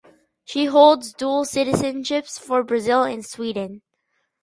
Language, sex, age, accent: English, male, under 19, United States English